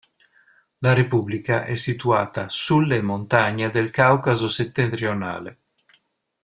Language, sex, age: Italian, male, 60-69